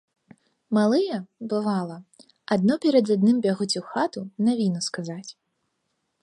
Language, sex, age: Belarusian, female, 19-29